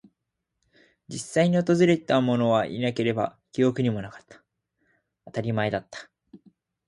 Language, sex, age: Japanese, male, 19-29